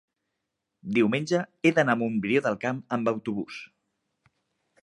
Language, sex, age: Catalan, male, 30-39